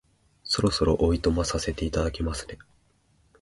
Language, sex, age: Japanese, male, 19-29